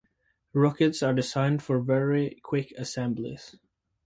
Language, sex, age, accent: English, male, under 19, United States English